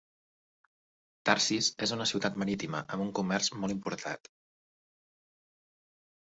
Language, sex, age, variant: Catalan, male, 40-49, Central